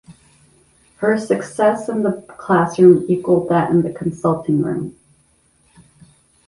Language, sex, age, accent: English, female, 40-49, United States English